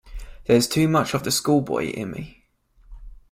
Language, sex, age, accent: English, male, 19-29, England English